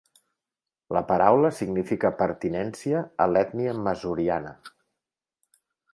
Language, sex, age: Catalan, male, 40-49